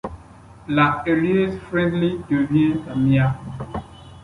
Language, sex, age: French, male, 19-29